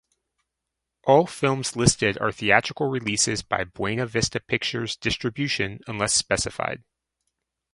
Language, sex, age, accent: English, male, 30-39, United States English